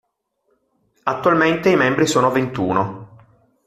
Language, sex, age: Italian, male, 40-49